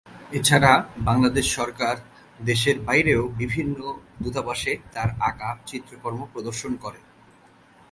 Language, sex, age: Bengali, male, 30-39